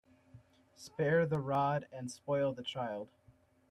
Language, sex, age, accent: English, male, 19-29, United States English